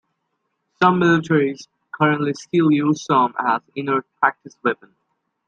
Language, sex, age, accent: English, male, 19-29, United States English